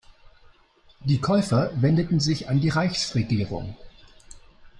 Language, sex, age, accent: German, male, 60-69, Deutschland Deutsch